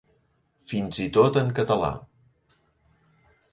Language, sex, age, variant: Catalan, male, 50-59, Central